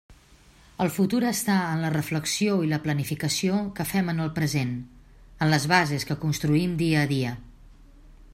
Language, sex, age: Catalan, female, 50-59